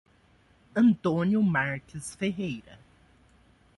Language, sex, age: Portuguese, male, 19-29